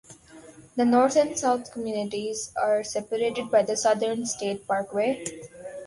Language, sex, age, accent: English, female, under 19, India and South Asia (India, Pakistan, Sri Lanka)